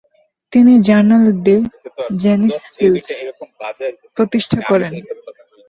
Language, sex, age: Bengali, male, 19-29